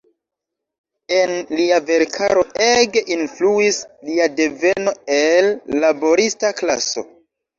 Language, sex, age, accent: Esperanto, male, 19-29, Internacia